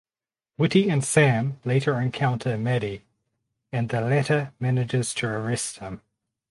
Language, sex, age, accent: English, male, 30-39, New Zealand English